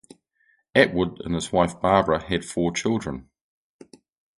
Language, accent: English, New Zealand English